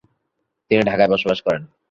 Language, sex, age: Bengali, male, 19-29